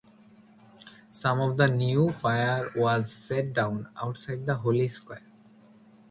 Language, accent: English, India and South Asia (India, Pakistan, Sri Lanka)